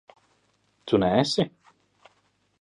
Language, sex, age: Latvian, male, 30-39